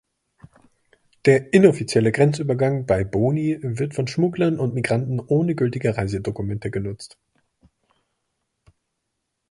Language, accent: German, Deutschland Deutsch